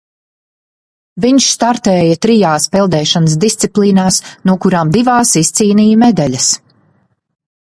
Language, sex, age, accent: Latvian, female, 40-49, bez akcenta